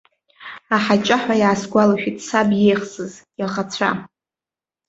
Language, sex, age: Abkhazian, female, 19-29